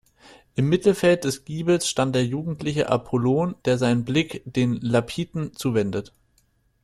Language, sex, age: German, male, 19-29